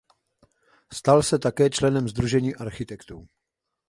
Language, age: Czech, 40-49